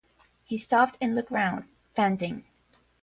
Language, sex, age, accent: English, female, 19-29, United States English; England English